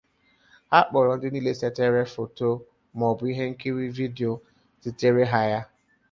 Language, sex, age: Igbo, male, 30-39